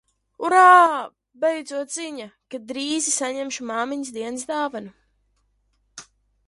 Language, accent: Latvian, Rigas